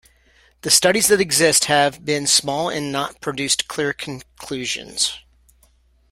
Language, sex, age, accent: English, male, 40-49, United States English